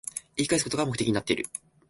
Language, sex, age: Japanese, male, 19-29